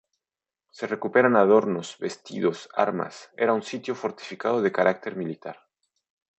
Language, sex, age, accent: Spanish, male, 30-39, México